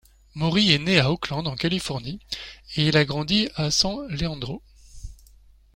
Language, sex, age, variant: French, male, 40-49, Français de métropole